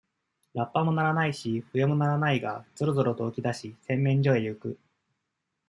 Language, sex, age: Japanese, male, 19-29